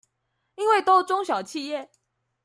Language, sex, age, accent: Chinese, female, 19-29, 出生地：臺中市